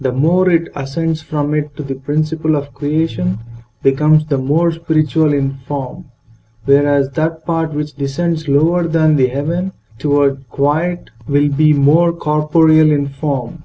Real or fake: real